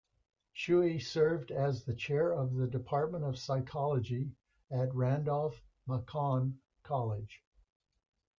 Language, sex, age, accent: English, male, 80-89, United States English